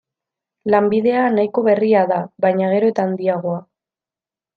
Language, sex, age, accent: Basque, female, 19-29, Mendebalekoa (Araba, Bizkaia, Gipuzkoako mendebaleko herri batzuk)